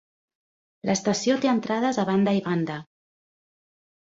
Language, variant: Catalan, Central